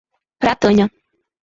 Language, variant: Portuguese, Portuguese (Brasil)